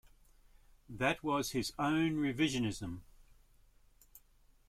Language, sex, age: English, male, 60-69